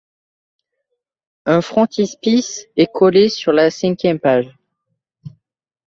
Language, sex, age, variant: French, male, under 19, Français de métropole